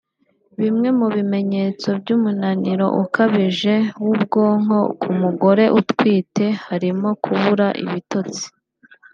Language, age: Kinyarwanda, 19-29